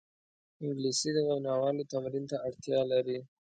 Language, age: Pashto, 19-29